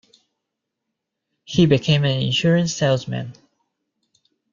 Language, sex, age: English, male, 30-39